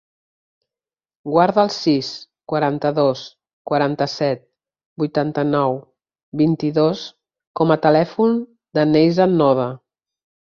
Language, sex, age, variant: Catalan, female, 50-59, Central